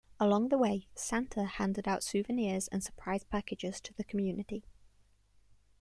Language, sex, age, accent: English, female, 19-29, England English